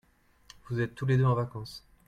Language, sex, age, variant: French, male, 30-39, Français de métropole